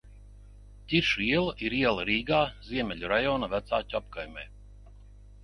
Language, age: Latvian, 60-69